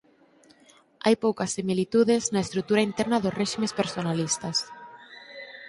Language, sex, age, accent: Galician, female, under 19, Normativo (estándar)